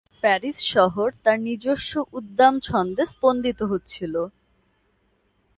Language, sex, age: Bengali, female, 19-29